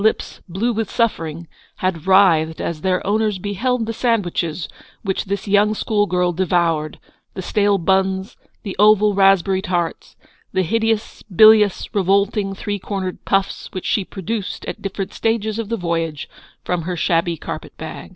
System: none